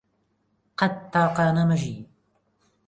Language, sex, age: Central Kurdish, male, 30-39